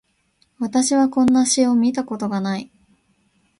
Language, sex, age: Japanese, female, under 19